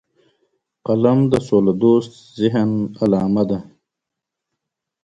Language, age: Pashto, 30-39